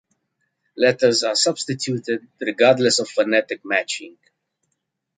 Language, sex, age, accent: English, male, 30-39, Australian English